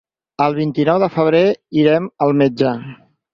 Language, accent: Catalan, nord-oriental